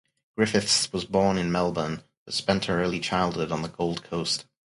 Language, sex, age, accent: English, male, 30-39, England English